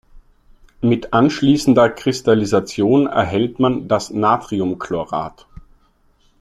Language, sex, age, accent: German, male, 30-39, Österreichisches Deutsch